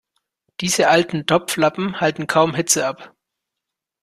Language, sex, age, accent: German, male, 30-39, Deutschland Deutsch